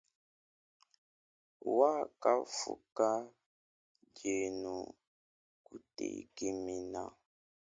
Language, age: Luba-Lulua, 19-29